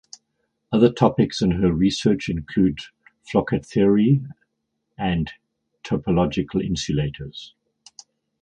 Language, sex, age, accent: English, male, 60-69, England English